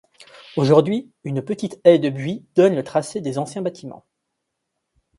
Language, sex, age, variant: French, male, 30-39, Français de métropole